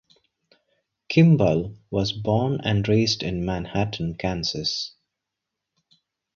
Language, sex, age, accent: English, male, 30-39, India and South Asia (India, Pakistan, Sri Lanka)